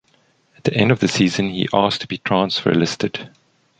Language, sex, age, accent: English, male, 40-49, Southern African (South Africa, Zimbabwe, Namibia)